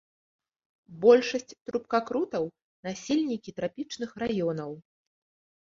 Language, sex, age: Belarusian, female, 30-39